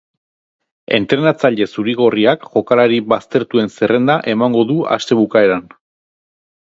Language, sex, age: Basque, male, 40-49